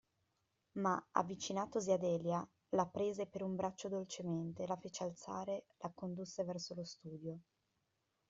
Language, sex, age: Italian, female, 19-29